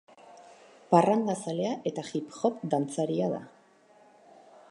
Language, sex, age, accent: Basque, female, 30-39, Mendebalekoa (Araba, Bizkaia, Gipuzkoako mendebaleko herri batzuk)